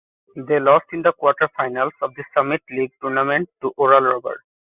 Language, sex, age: English, male, 19-29